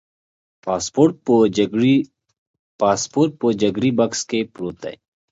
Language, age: Pashto, 19-29